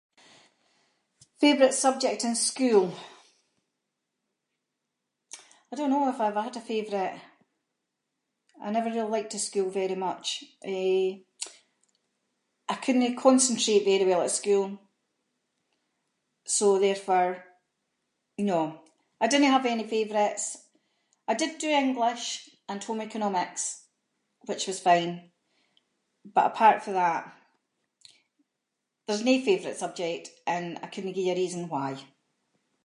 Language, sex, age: Scots, female, 50-59